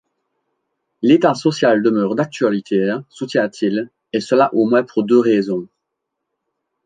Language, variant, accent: French, Français d'Europe, Français de Belgique